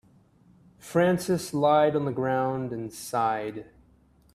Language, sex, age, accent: English, male, 30-39, Canadian English